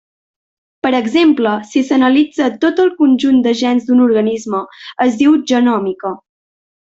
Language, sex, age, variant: Catalan, male, 40-49, Nord-Occidental